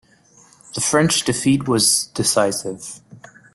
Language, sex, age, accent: English, male, 19-29, United States English